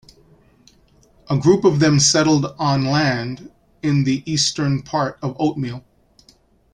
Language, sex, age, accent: English, male, 40-49, United States English